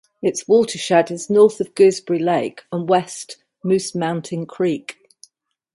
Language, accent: English, England English